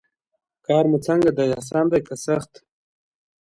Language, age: Pashto, 19-29